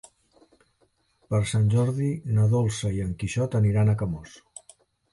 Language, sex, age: Catalan, male, 60-69